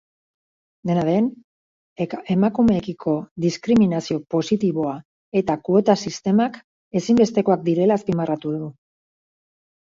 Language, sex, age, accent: Basque, female, 40-49, Erdialdekoa edo Nafarra (Gipuzkoa, Nafarroa)